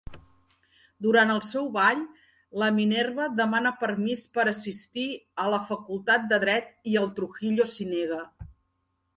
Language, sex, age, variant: Catalan, female, 40-49, Septentrional